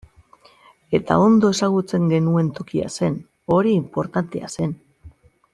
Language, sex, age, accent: Basque, female, 50-59, Mendebalekoa (Araba, Bizkaia, Gipuzkoako mendebaleko herri batzuk)